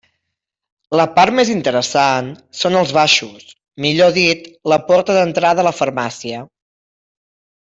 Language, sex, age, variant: Catalan, male, 30-39, Septentrional